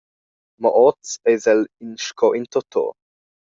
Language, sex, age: Romansh, male, under 19